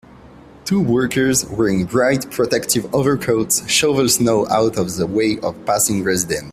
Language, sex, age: English, male, 19-29